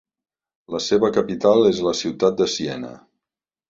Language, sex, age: Catalan, male, 50-59